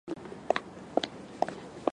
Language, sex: Japanese, female